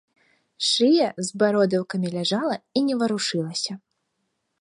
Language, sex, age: Belarusian, female, 19-29